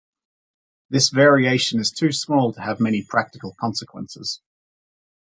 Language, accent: English, Australian English